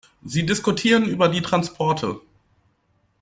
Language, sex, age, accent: German, male, 19-29, Deutschland Deutsch